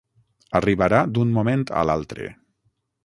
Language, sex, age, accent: Catalan, male, 40-49, valencià